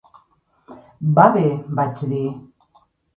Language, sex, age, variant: Catalan, female, 50-59, Central